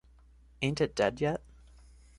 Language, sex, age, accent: English, male, 19-29, United States English